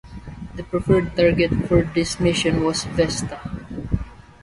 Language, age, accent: English, 19-29, Filipino